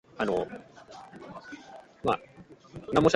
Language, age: English, 19-29